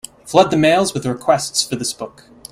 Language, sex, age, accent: English, male, 19-29, United States English